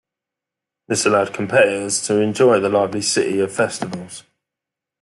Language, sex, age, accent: English, male, 19-29, England English